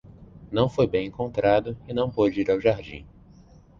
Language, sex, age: Portuguese, male, 19-29